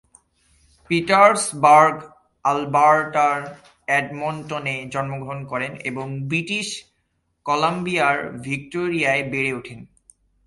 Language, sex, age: Bengali, male, 19-29